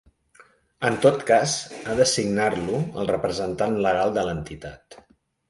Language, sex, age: Catalan, male, 50-59